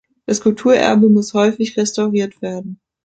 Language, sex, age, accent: German, female, 19-29, Deutschland Deutsch